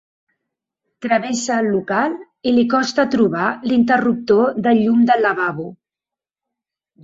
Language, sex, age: Catalan, female, 40-49